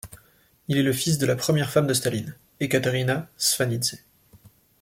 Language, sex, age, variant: French, male, 19-29, Français de métropole